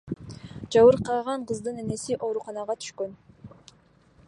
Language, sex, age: Kyrgyz, female, 19-29